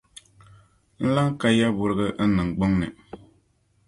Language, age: Dagbani, 30-39